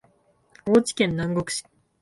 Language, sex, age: Japanese, female, 19-29